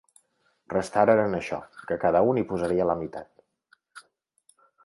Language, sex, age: Catalan, male, 40-49